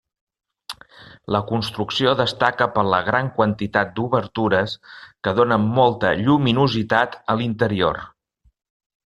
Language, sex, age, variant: Catalan, male, 50-59, Central